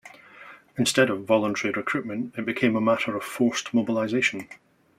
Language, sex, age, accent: English, male, 40-49, Scottish English